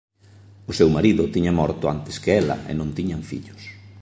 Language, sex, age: Galician, male, 30-39